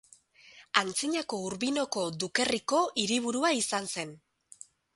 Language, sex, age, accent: Basque, female, 40-49, Erdialdekoa edo Nafarra (Gipuzkoa, Nafarroa)